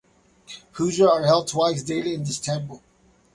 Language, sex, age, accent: English, male, 40-49, United States English